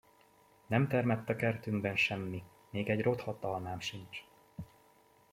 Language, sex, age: Hungarian, male, 19-29